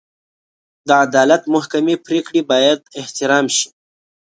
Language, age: Pashto, 30-39